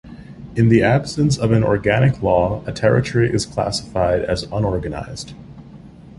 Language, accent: English, United States English